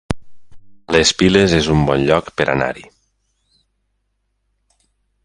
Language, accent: Catalan, valencià